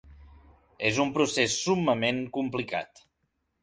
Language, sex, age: Catalan, male, 19-29